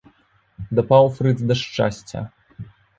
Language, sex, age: Belarusian, male, 19-29